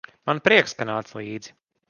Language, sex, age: Latvian, male, 30-39